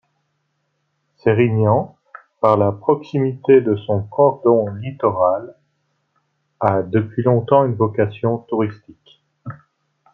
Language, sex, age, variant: French, male, 40-49, Français de métropole